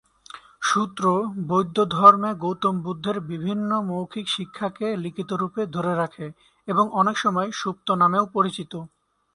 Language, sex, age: Bengali, male, 19-29